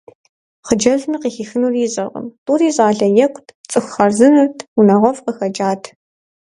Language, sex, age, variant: Kabardian, female, under 19, Адыгэбзэ (Къэбэрдей, Кирил, псоми зэдай)